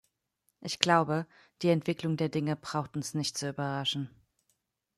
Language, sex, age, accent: German, female, 30-39, Deutschland Deutsch